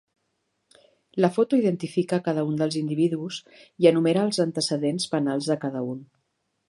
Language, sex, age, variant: Catalan, female, 40-49, Central